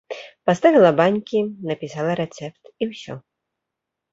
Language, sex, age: Belarusian, female, 30-39